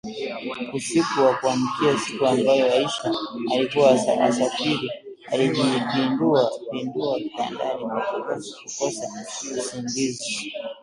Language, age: Swahili, 19-29